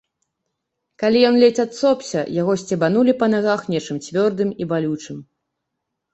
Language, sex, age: Belarusian, female, 30-39